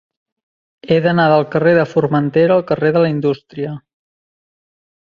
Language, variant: Catalan, Central